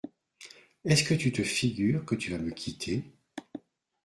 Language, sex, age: French, male, 60-69